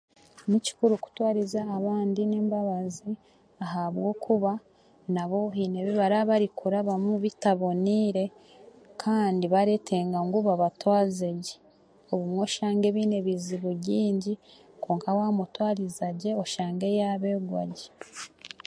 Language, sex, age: Chiga, female, 19-29